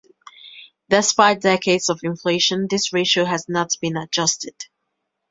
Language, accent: English, England English